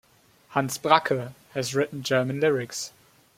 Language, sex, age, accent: English, male, 19-29, England English